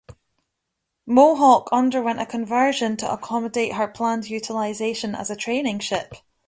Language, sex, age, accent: English, female, 19-29, Scottish English